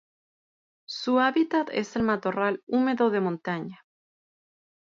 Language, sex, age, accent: Spanish, female, 30-39, México